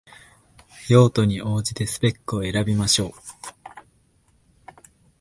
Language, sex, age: Japanese, male, 19-29